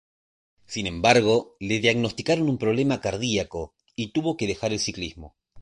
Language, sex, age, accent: Spanish, male, 40-49, Rioplatense: Argentina, Uruguay, este de Bolivia, Paraguay